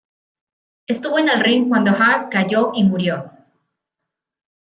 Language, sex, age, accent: Spanish, female, 40-49, México